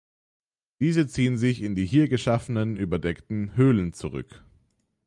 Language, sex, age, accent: German, male, under 19, Deutschland Deutsch; Österreichisches Deutsch